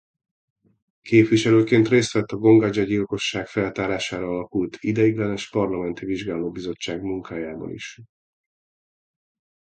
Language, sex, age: Hungarian, male, 40-49